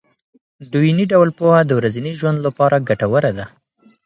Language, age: Pashto, 19-29